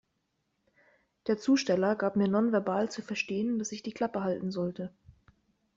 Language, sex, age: German, female, 19-29